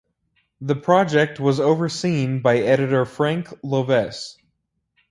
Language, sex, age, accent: English, male, 19-29, United States English